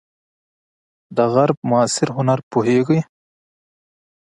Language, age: Pashto, 19-29